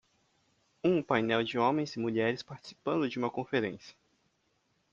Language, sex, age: Portuguese, male, 19-29